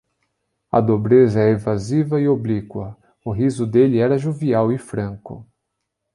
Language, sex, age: Portuguese, male, 30-39